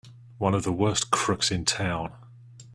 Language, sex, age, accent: English, male, 30-39, England English